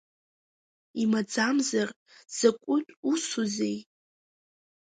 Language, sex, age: Abkhazian, female, under 19